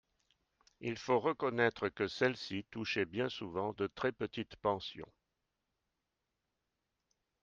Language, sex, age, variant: French, male, 60-69, Français d'Europe